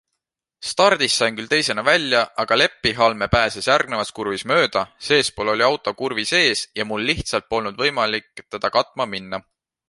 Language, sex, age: Estonian, male, 19-29